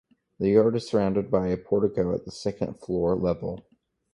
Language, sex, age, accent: English, male, under 19, United States English